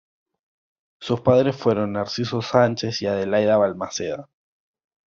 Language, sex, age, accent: Spanish, male, 19-29, Rioplatense: Argentina, Uruguay, este de Bolivia, Paraguay